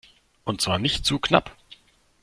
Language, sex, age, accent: German, male, 19-29, Deutschland Deutsch